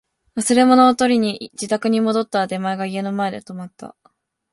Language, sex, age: Japanese, female, under 19